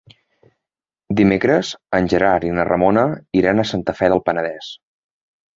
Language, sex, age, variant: Catalan, male, 19-29, Central